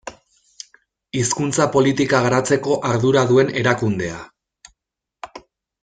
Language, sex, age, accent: Basque, male, 30-39, Mendebalekoa (Araba, Bizkaia, Gipuzkoako mendebaleko herri batzuk)